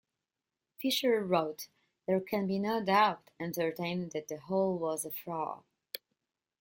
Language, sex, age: English, female, 40-49